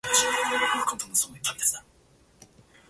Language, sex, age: English, male, 19-29